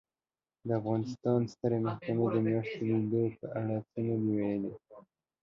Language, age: Pashto, under 19